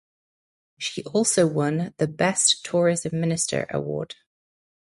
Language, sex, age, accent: English, female, 30-39, England English